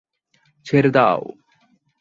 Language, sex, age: Bengali, male, under 19